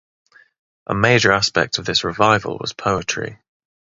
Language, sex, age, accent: English, male, 30-39, England English